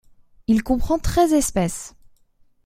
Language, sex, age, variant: French, female, 19-29, Français de métropole